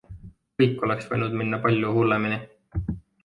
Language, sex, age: Estonian, male, 19-29